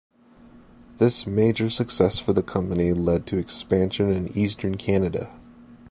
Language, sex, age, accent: English, male, 19-29, United States English